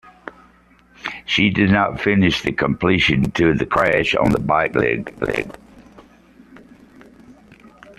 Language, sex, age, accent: English, male, 50-59, United States English